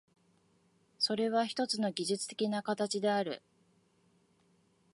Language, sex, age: Japanese, female, 40-49